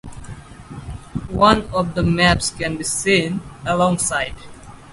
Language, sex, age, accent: English, male, 19-29, United States English